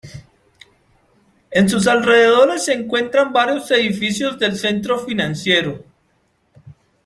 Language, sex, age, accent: Spanish, male, 30-39, Caribe: Cuba, Venezuela, Puerto Rico, República Dominicana, Panamá, Colombia caribeña, México caribeño, Costa del golfo de México